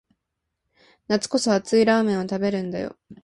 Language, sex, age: Japanese, female, 19-29